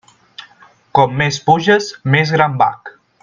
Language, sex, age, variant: Catalan, male, 19-29, Central